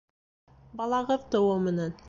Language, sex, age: Bashkir, female, 19-29